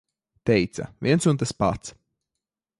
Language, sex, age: Latvian, male, 19-29